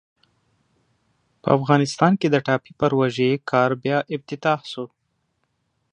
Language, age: Pashto, 19-29